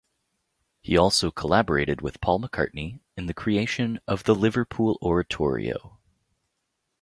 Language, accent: English, United States English